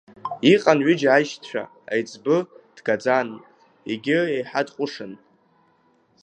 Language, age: Abkhazian, under 19